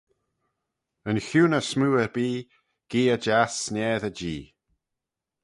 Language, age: Manx, 40-49